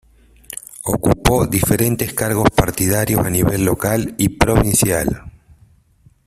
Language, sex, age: Spanish, male, 40-49